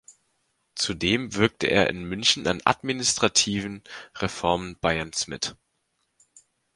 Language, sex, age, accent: German, male, 19-29, Deutschland Deutsch